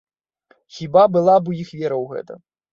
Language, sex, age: Belarusian, male, 30-39